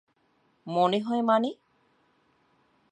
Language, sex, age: Bengali, female, 30-39